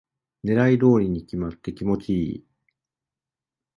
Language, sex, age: Japanese, male, 40-49